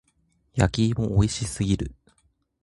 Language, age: Japanese, 19-29